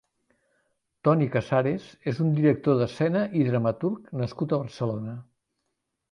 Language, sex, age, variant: Catalan, male, 70-79, Central